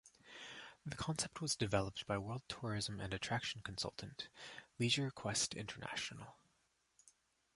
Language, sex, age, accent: English, male, 19-29, United States English